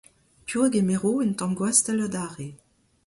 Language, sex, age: Breton, female, 50-59